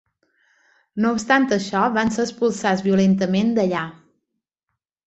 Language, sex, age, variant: Catalan, female, 40-49, Balear